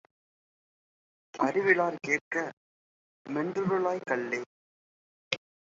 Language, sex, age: Tamil, male, 19-29